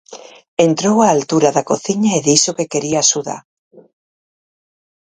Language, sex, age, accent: Galician, female, 50-59, Normativo (estándar)